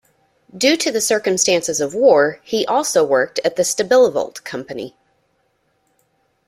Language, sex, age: English, female, 30-39